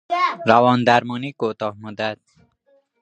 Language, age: Persian, 19-29